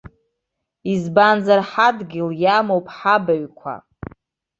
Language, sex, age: Abkhazian, female, 30-39